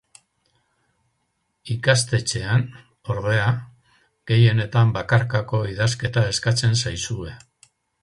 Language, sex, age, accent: Basque, male, 70-79, Mendebalekoa (Araba, Bizkaia, Gipuzkoako mendebaleko herri batzuk)